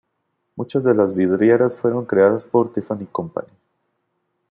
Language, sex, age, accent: Spanish, male, 30-39, México